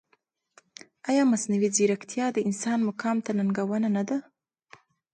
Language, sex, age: Pashto, female, 19-29